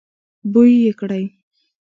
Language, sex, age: Pashto, female, 19-29